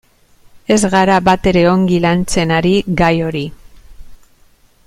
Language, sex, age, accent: Basque, female, 40-49, Mendebalekoa (Araba, Bizkaia, Gipuzkoako mendebaleko herri batzuk)